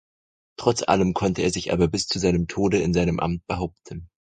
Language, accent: German, Deutschland Deutsch